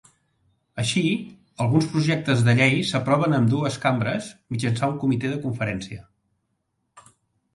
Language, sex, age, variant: Catalan, male, 60-69, Central